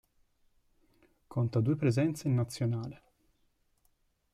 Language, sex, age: Italian, male, 19-29